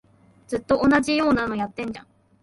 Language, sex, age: Japanese, female, 19-29